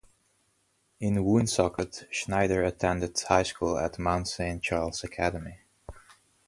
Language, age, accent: English, 19-29, United States English